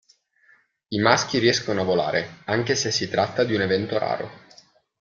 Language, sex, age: Italian, male, 19-29